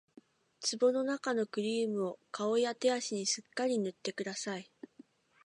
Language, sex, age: Japanese, female, 19-29